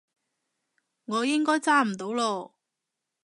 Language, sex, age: Cantonese, female, 30-39